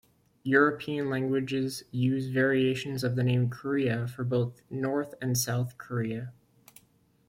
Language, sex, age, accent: English, male, 19-29, United States English